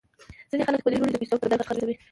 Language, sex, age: Pashto, female, under 19